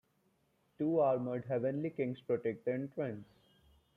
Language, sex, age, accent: English, male, 19-29, India and South Asia (India, Pakistan, Sri Lanka)